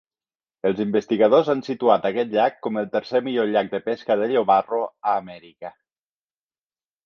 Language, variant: Catalan, Nord-Occidental